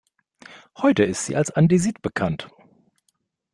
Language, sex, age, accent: German, male, 40-49, Deutschland Deutsch